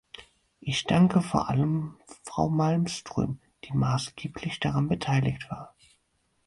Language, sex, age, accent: German, male, 19-29, Deutschland Deutsch